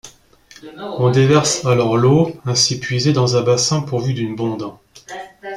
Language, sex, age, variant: French, male, 30-39, Français de métropole